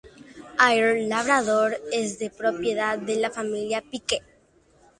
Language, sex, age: Spanish, female, under 19